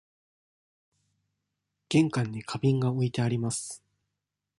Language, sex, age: Japanese, male, 19-29